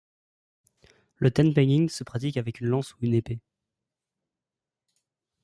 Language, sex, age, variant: French, male, 19-29, Français de métropole